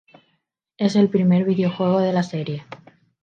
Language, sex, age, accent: Spanish, female, 19-29, España: Islas Canarias